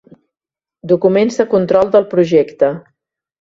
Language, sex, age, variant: Catalan, female, 60-69, Central